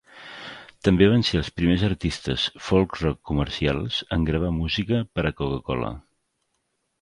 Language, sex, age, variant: Catalan, male, 50-59, Central